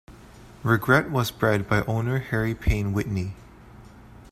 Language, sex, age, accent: English, male, 19-29, Canadian English